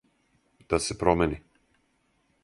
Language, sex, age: Serbian, male, 50-59